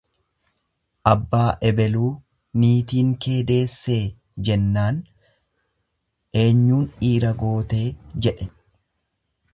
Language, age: Oromo, 30-39